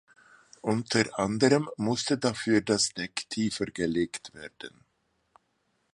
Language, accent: German, Schweizerdeutsch